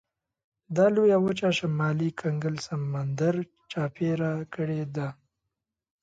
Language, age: Pashto, 19-29